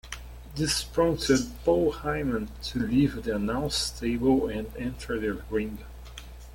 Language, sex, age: English, male, 19-29